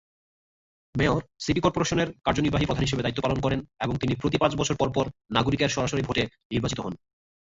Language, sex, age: Bengali, male, 30-39